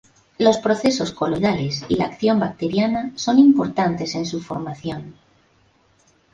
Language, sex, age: Spanish, female, 50-59